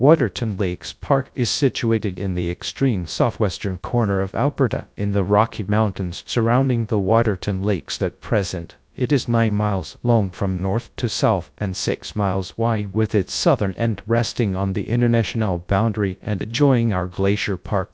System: TTS, GradTTS